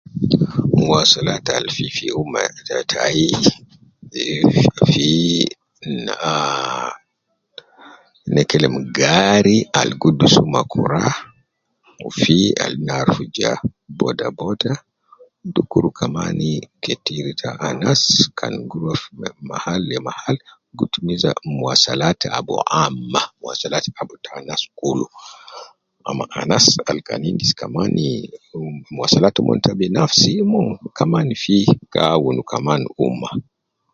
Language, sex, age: Nubi, male, 50-59